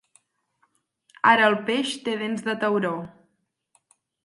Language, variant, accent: Catalan, Central, tarragoní